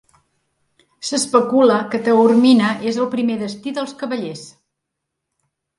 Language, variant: Catalan, Central